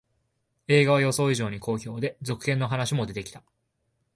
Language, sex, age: Japanese, male, 19-29